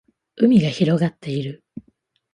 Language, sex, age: Japanese, female, 19-29